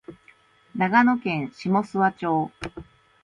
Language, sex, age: Japanese, female, 30-39